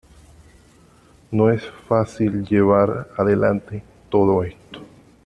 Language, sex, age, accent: Spanish, male, 30-39, Caribe: Cuba, Venezuela, Puerto Rico, República Dominicana, Panamá, Colombia caribeña, México caribeño, Costa del golfo de México